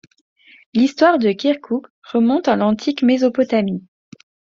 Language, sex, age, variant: French, female, 19-29, Français de métropole